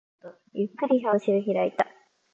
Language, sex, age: Japanese, female, under 19